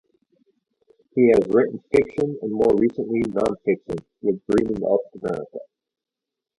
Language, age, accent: English, 40-49, United States English